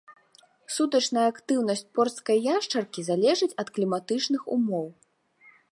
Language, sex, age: Belarusian, female, 30-39